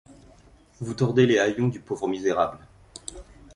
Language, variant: French, Français de métropole